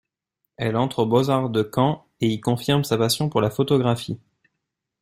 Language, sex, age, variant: French, male, 19-29, Français de métropole